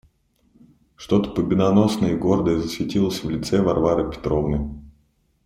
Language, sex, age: Russian, male, 30-39